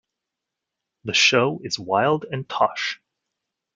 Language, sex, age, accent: English, male, 30-39, United States English